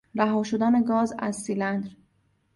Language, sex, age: Persian, female, 30-39